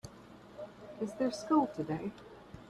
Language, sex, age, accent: English, female, 40-49, United States English